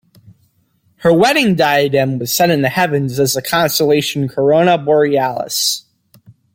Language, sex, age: English, male, under 19